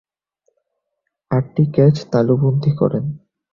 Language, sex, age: Bengali, male, 19-29